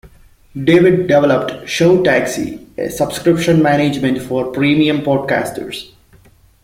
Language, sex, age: English, male, 19-29